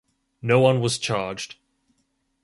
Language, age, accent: English, 19-29, Australian English